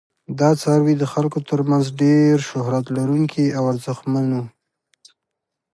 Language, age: Pashto, 30-39